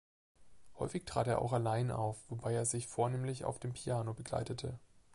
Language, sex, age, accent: German, male, 19-29, Deutschland Deutsch